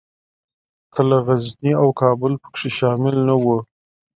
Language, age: Pashto, 30-39